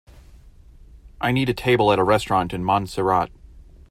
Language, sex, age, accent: English, male, 30-39, United States English